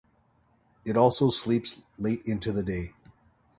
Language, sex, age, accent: English, male, 40-49, Canadian English